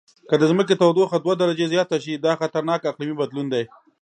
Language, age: Pashto, 40-49